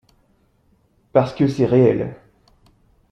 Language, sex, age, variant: French, male, 30-39, Français de métropole